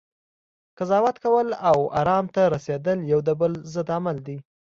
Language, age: Pashto, 19-29